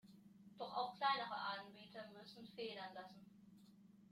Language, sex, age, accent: German, male, under 19, Deutschland Deutsch